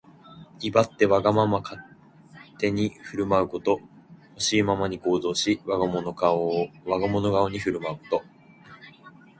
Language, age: Japanese, under 19